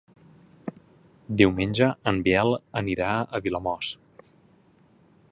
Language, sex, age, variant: Catalan, male, 19-29, Central